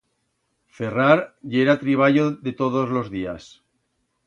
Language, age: Aragonese, 50-59